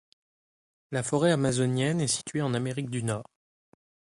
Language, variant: French, Français de métropole